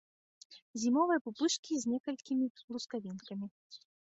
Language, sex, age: Belarusian, female, under 19